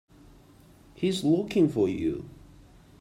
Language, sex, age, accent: English, male, 19-29, Hong Kong English